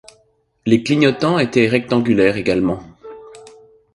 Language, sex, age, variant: French, male, 40-49, Français de métropole